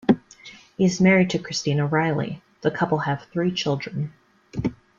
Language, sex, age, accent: English, female, 19-29, Canadian English